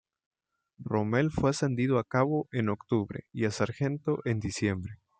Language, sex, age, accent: Spanish, male, 19-29, México